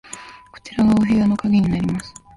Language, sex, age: Japanese, female, 19-29